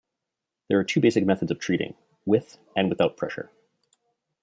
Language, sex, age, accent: English, male, 30-39, Canadian English